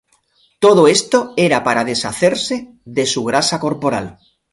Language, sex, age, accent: Spanish, male, 50-59, España: Sur peninsular (Andalucia, Extremadura, Murcia)